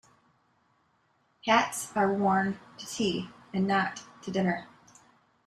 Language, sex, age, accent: English, female, 40-49, United States English